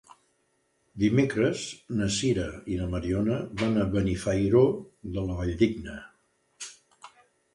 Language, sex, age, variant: Catalan, male, 70-79, Central